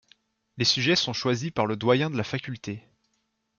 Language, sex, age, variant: French, male, 19-29, Français de métropole